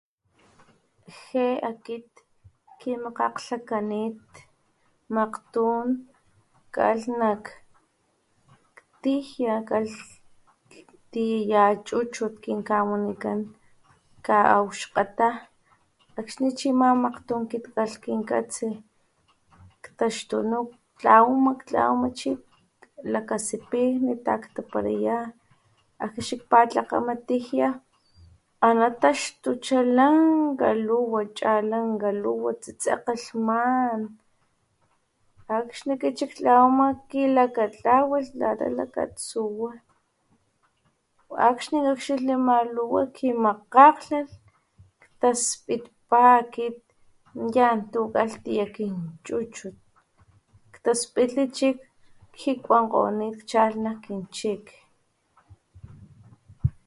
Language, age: Papantla Totonac, 30-39